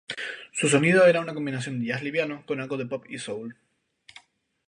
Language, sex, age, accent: Spanish, male, 19-29, España: Islas Canarias